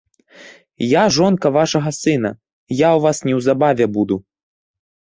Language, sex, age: Belarusian, male, 19-29